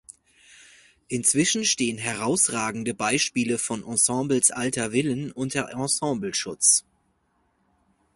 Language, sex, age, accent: German, male, 40-49, Deutschland Deutsch